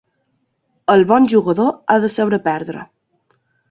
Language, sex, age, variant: Catalan, female, 19-29, Balear